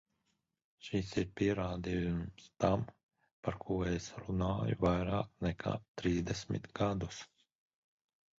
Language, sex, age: Latvian, male, 40-49